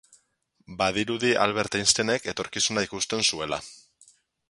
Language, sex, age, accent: Basque, male, 19-29, Mendebalekoa (Araba, Bizkaia, Gipuzkoako mendebaleko herri batzuk)